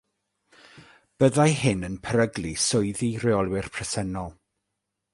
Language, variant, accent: Welsh, South-Eastern Welsh, Y Deyrnas Unedig Cymraeg